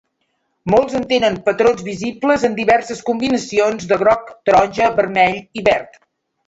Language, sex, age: Catalan, female, 60-69